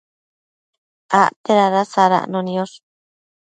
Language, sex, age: Matsés, female, 30-39